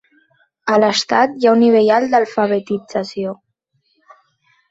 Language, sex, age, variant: Catalan, female, under 19, Central